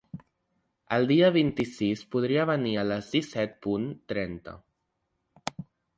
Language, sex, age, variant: Catalan, male, under 19, Central